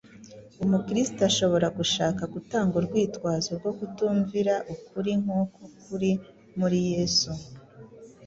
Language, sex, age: Kinyarwanda, female, 40-49